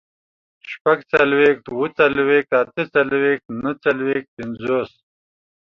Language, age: Pashto, 40-49